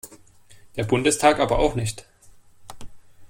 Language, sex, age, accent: German, male, 19-29, Deutschland Deutsch